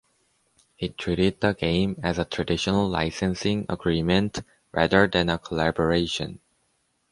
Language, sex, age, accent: English, male, under 19, United States English